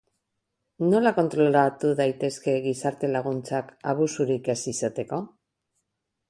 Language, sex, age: Basque, female, 60-69